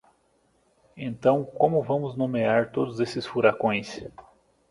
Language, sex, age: Portuguese, male, 30-39